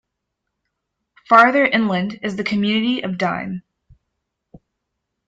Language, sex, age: English, female, 19-29